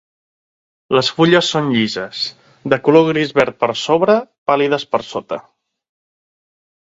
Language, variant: Catalan, Central